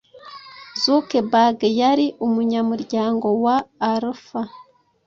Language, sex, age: Kinyarwanda, female, 30-39